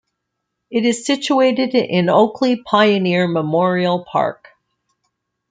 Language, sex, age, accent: English, female, 60-69, Canadian English